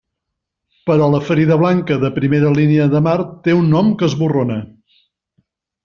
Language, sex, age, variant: Catalan, male, 50-59, Central